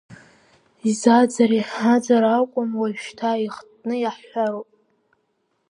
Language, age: Abkhazian, under 19